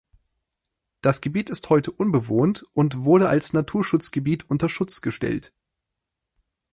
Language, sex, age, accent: German, male, 19-29, Deutschland Deutsch